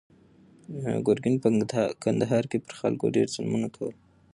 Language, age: Pashto, 19-29